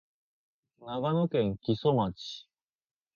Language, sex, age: Japanese, male, under 19